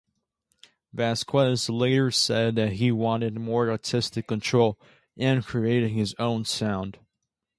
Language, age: English, under 19